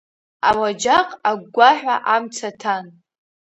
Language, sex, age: Abkhazian, female, under 19